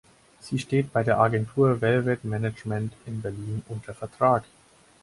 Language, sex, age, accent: German, male, 19-29, Deutschland Deutsch